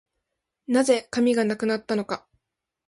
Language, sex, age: Japanese, female, 19-29